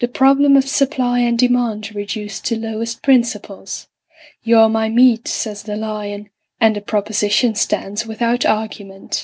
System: none